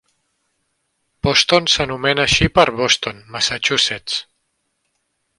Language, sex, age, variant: Catalan, male, 30-39, Central